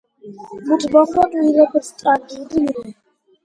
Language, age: Georgian, 30-39